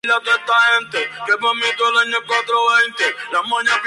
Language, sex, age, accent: Spanish, male, 19-29, México